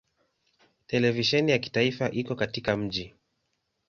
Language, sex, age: Swahili, male, 19-29